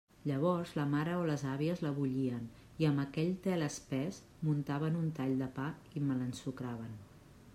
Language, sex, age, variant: Catalan, female, 40-49, Central